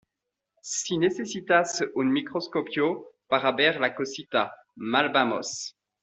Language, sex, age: Spanish, male, 30-39